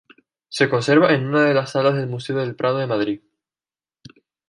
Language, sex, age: Spanish, female, 19-29